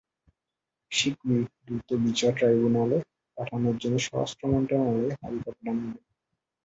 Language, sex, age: Bengali, male, 19-29